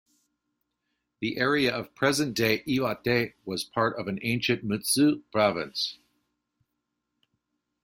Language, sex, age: English, male, 40-49